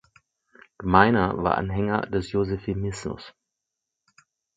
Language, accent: German, Deutschland Deutsch